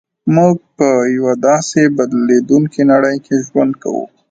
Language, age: Pashto, 19-29